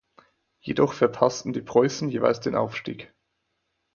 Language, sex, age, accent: German, male, 19-29, Deutschland Deutsch; Österreichisches Deutsch